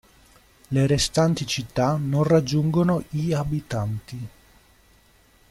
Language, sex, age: Italian, male, 30-39